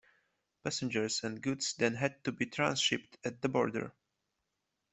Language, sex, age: English, male, 19-29